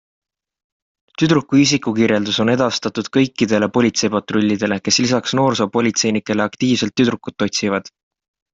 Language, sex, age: Estonian, male, 19-29